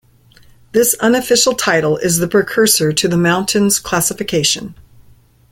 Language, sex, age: English, female, 50-59